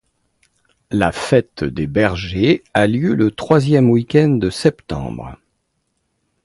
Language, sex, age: French, male, 60-69